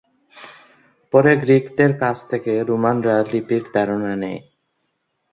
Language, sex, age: Bengali, male, 19-29